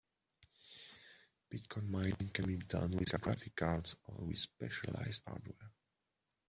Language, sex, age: English, male, 19-29